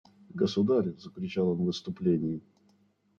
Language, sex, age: Russian, male, 40-49